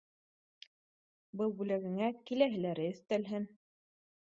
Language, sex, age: Bashkir, female, 30-39